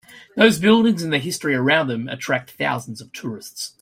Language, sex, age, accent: English, male, 40-49, Australian English